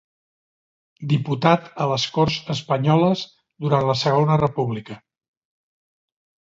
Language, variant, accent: Catalan, Central, central